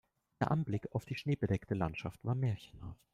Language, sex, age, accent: German, male, 19-29, Deutschland Deutsch